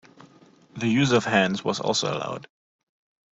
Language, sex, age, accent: English, male, 30-39, United States English